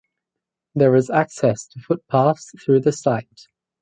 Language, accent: English, Australian English